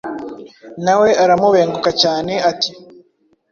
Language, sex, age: Kinyarwanda, male, 19-29